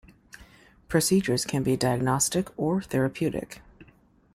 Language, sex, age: English, female, 30-39